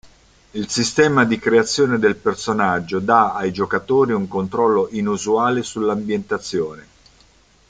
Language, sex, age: Italian, male, 50-59